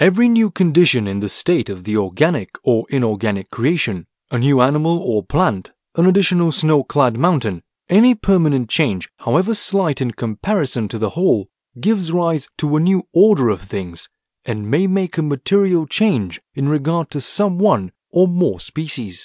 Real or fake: real